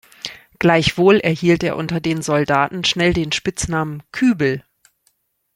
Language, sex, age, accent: German, female, 40-49, Deutschland Deutsch